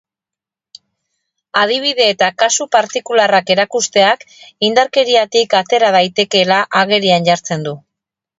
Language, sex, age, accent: Basque, female, 40-49, Erdialdekoa edo Nafarra (Gipuzkoa, Nafarroa)